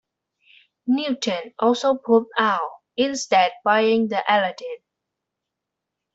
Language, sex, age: English, female, under 19